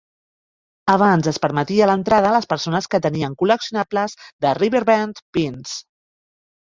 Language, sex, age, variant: Catalan, female, 40-49, Central